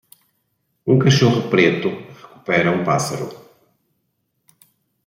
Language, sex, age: Portuguese, male, 40-49